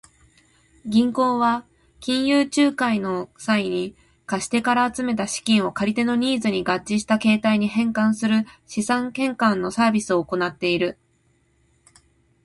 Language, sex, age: Japanese, female, 30-39